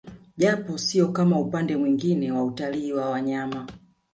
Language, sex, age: Swahili, female, 40-49